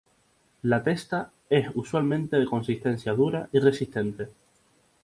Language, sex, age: Spanish, male, 19-29